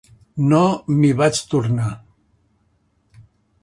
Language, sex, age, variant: Catalan, male, 60-69, Central